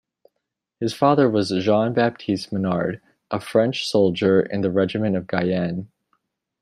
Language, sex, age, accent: English, male, 19-29, United States English